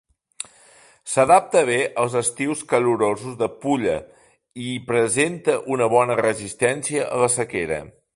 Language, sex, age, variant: Catalan, male, 50-59, Central